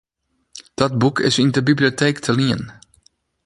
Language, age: Western Frisian, 40-49